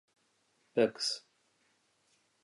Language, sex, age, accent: English, male, 40-49, England English